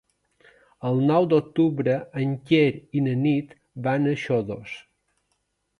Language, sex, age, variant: Catalan, male, 50-59, Balear